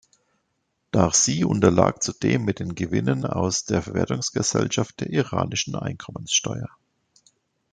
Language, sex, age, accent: German, male, 40-49, Deutschland Deutsch